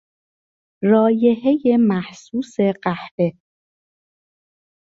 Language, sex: Persian, female